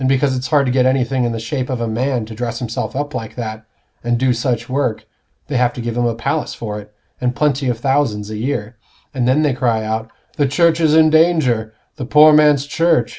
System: none